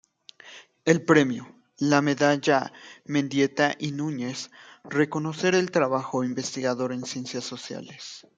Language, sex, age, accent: Spanish, male, 19-29, México